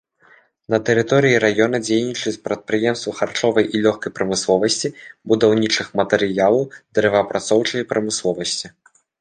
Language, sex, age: Belarusian, male, 19-29